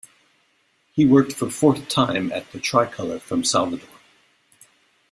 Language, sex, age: English, male, 40-49